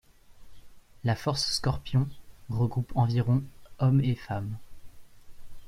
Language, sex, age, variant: French, male, 19-29, Français de métropole